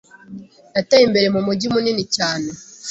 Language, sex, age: Kinyarwanda, female, 19-29